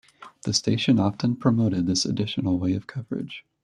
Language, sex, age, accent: English, male, 19-29, United States English